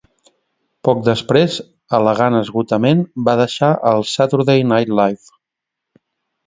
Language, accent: Catalan, gironí